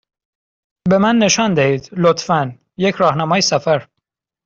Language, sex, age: Persian, male, 19-29